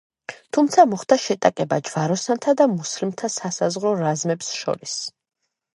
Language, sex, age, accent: Georgian, female, 19-29, ჩვეულებრივი